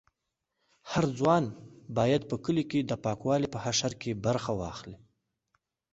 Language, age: Pashto, under 19